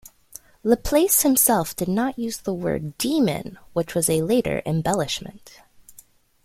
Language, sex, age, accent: English, female, 19-29, United States English